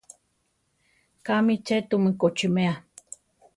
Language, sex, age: Central Tarahumara, female, 50-59